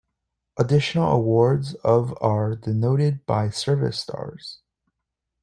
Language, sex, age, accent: English, male, 19-29, Canadian English